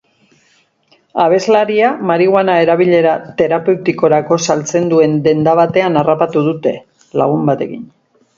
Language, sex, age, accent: Basque, female, 50-59, Mendebalekoa (Araba, Bizkaia, Gipuzkoako mendebaleko herri batzuk)